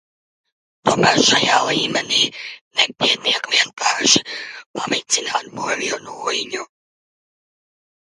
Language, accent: Latvian, bez akcenta